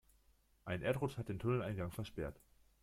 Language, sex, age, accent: German, male, 19-29, Deutschland Deutsch